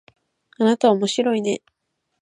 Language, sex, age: Japanese, female, under 19